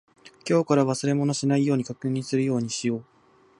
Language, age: Japanese, 19-29